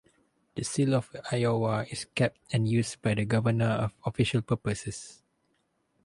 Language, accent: English, Malaysian English